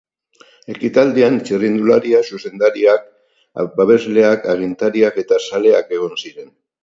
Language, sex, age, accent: Basque, male, 70-79, Mendebalekoa (Araba, Bizkaia, Gipuzkoako mendebaleko herri batzuk)